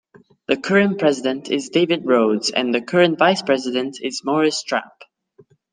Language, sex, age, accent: English, male, under 19, United States English